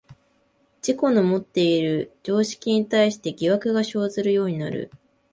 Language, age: Japanese, 19-29